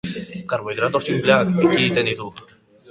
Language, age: Basque, under 19